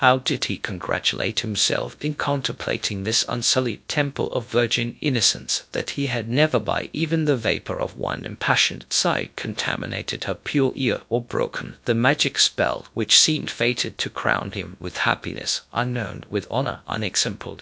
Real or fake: fake